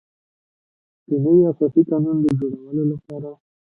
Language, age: Pashto, 19-29